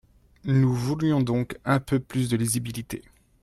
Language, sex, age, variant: French, male, 19-29, Français de métropole